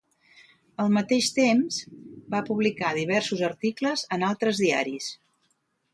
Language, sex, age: Catalan, female, 60-69